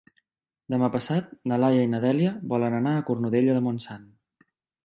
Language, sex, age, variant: Catalan, male, 30-39, Central